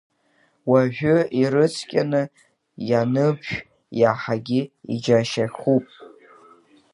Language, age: Abkhazian, under 19